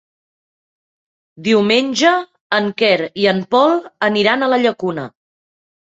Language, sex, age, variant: Catalan, female, 40-49, Central